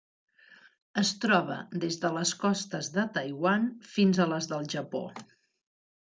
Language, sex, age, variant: Catalan, female, 50-59, Central